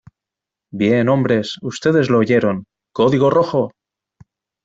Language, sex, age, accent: Spanish, male, 30-39, España: Centro-Sur peninsular (Madrid, Toledo, Castilla-La Mancha)